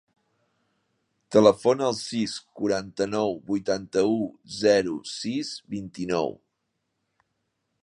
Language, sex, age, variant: Catalan, male, 40-49, Central